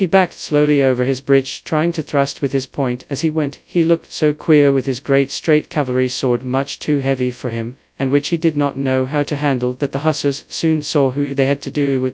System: TTS, FastPitch